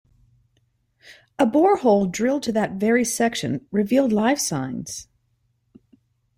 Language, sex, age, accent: English, female, 50-59, United States English